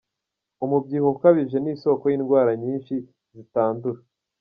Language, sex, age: Kinyarwanda, male, 19-29